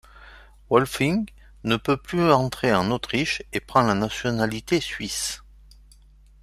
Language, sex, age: French, male, 50-59